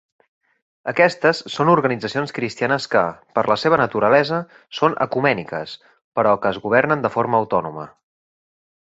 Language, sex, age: Catalan, male, 30-39